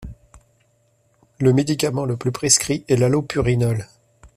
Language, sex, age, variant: French, male, 30-39, Français de métropole